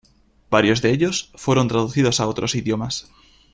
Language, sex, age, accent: Spanish, male, under 19, España: Norte peninsular (Asturias, Castilla y León, Cantabria, País Vasco, Navarra, Aragón, La Rioja, Guadalajara, Cuenca)